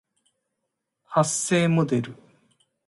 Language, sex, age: Japanese, male, 40-49